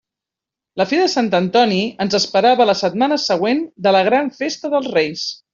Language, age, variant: Catalan, 40-49, Central